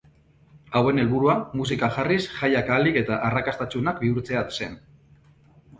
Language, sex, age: Basque, male, 40-49